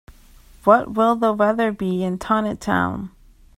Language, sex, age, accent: English, female, 19-29, United States English